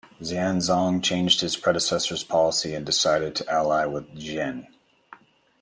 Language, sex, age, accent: English, male, 40-49, United States English